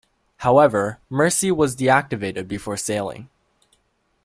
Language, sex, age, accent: English, male, under 19, United States English